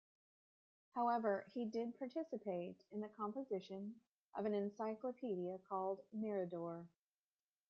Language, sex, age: English, female, 40-49